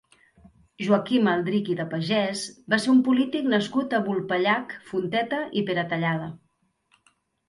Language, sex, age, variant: Catalan, female, 40-49, Central